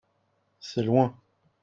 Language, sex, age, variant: French, male, 30-39, Français de métropole